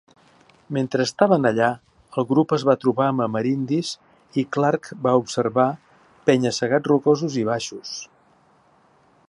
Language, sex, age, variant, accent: Catalan, male, 60-69, Central, central